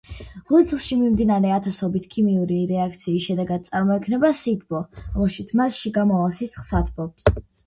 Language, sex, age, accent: Georgian, female, under 19, მშვიდი